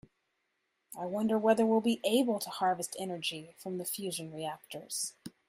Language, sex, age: English, female, 30-39